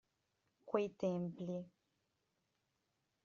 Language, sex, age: Italian, female, 19-29